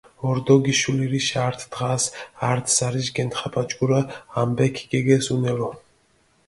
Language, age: Mingrelian, 30-39